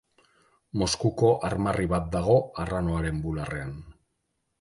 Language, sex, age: Basque, male, 40-49